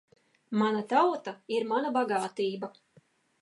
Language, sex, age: Latvian, female, 40-49